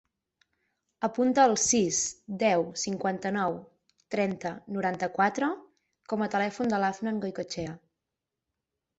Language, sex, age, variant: Catalan, female, 19-29, Central